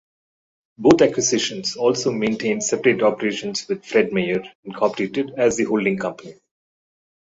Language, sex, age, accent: English, male, 50-59, India and South Asia (India, Pakistan, Sri Lanka)